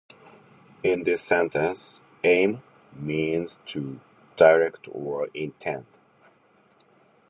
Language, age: English, 50-59